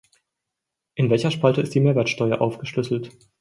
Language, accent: German, Deutschland Deutsch